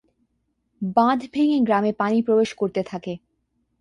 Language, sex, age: Bengali, female, 19-29